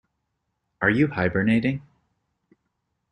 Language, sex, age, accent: English, male, 30-39, United States English